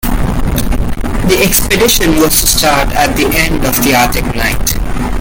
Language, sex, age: English, male, 19-29